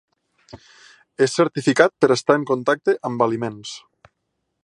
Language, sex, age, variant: Catalan, male, 30-39, Septentrional